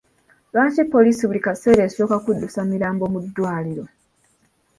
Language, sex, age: Ganda, female, 19-29